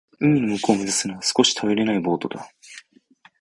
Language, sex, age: Japanese, male, 19-29